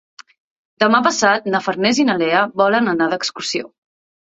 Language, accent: Catalan, Barceloní